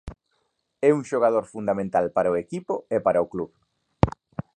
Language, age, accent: Galician, 30-39, Normativo (estándar)